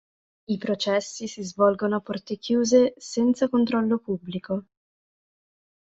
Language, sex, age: Italian, female, 19-29